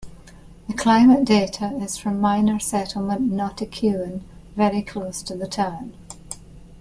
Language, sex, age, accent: English, female, 50-59, Scottish English